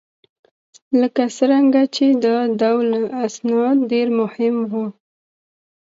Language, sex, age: Pashto, female, 19-29